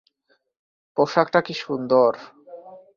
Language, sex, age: Bengali, male, 19-29